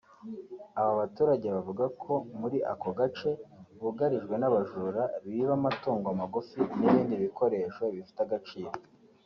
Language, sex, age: Kinyarwanda, male, under 19